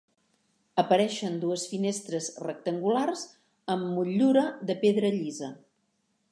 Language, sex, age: Catalan, female, 50-59